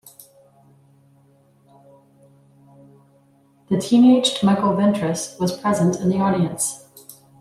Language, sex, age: English, female, 50-59